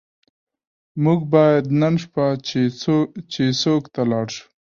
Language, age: Pashto, 19-29